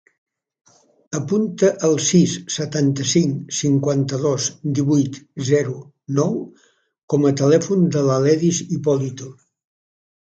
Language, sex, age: Catalan, male, 70-79